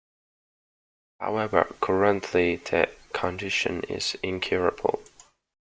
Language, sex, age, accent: English, male, 19-29, United States English